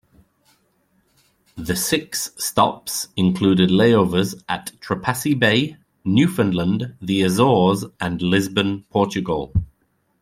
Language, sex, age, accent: English, male, 30-39, England English